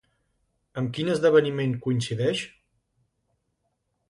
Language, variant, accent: Catalan, Central, central